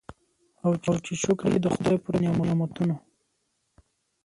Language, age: Pashto, 19-29